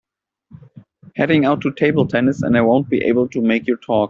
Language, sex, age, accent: English, male, 30-39, United States English